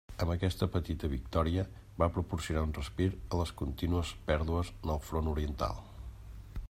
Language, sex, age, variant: Catalan, male, 50-59, Central